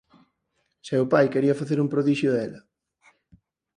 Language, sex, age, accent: Galician, male, 30-39, Normativo (estándar)